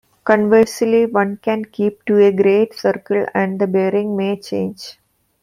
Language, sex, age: English, female, 40-49